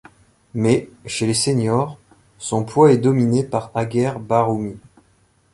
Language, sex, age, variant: French, male, 19-29, Français de métropole